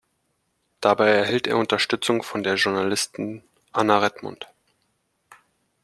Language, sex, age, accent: German, male, 30-39, Deutschland Deutsch